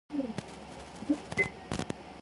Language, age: English, 19-29